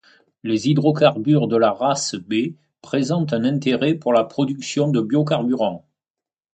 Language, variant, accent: French, Français de métropole, Français du sud de la France